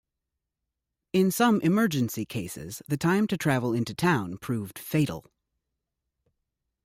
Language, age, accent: English, 30-39, United States English